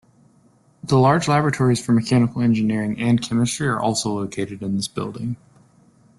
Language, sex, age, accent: English, male, 19-29, United States English